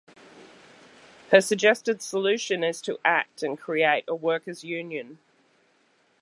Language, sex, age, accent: English, female, 50-59, Australian English